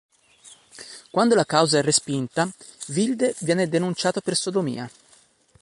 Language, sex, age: Italian, male, 40-49